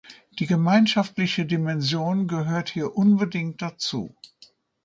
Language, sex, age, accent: German, female, 70-79, Deutschland Deutsch